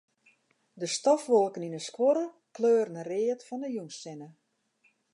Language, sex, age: Western Frisian, female, 60-69